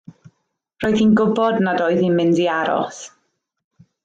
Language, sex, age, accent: Welsh, female, 19-29, Y Deyrnas Unedig Cymraeg